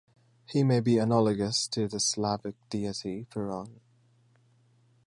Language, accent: English, United States English